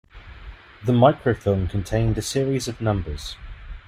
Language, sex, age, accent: English, male, 30-39, England English